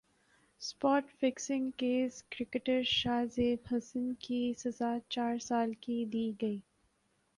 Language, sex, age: Urdu, female, 19-29